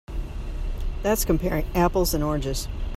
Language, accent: English, United States English